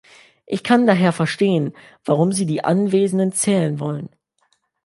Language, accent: German, Deutschland Deutsch